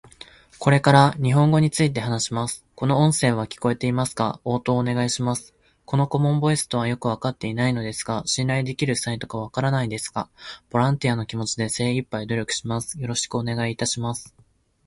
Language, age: Japanese, 19-29